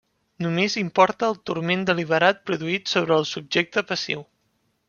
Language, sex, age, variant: Catalan, male, 19-29, Central